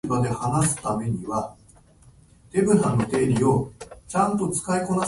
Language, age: Japanese, 19-29